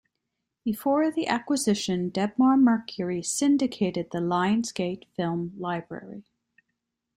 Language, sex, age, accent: English, female, 19-29, United States English